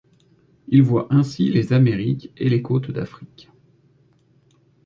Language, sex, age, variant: French, male, 30-39, Français de métropole